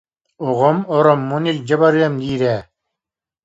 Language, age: Yakut, 50-59